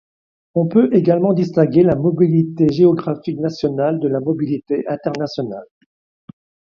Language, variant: French, Français de métropole